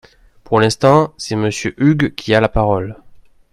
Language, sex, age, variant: French, male, 19-29, Français de métropole